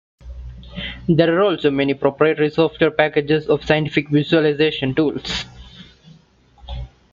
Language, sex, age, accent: English, male, 19-29, India and South Asia (India, Pakistan, Sri Lanka)